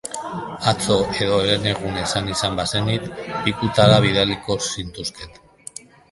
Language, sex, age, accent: Basque, male, 50-59, Mendebalekoa (Araba, Bizkaia, Gipuzkoako mendebaleko herri batzuk)